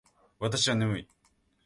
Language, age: Japanese, 19-29